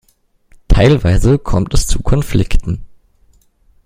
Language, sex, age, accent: German, male, under 19, Deutschland Deutsch